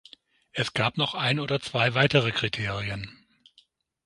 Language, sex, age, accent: German, male, 50-59, Deutschland Deutsch; Süddeutsch